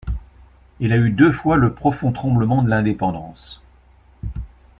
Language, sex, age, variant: French, male, 60-69, Français de métropole